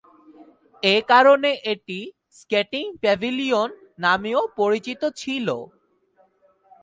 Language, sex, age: Bengali, male, 19-29